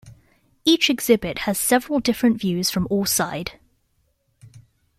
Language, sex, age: English, female, 19-29